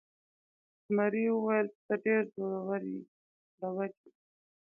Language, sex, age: Pashto, female, 19-29